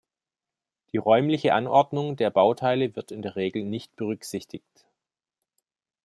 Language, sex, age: German, male, 40-49